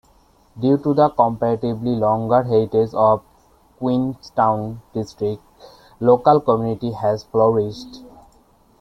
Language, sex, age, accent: English, male, 19-29, India and South Asia (India, Pakistan, Sri Lanka)